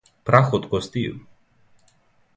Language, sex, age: Serbian, male, 19-29